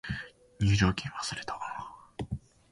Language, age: Japanese, 19-29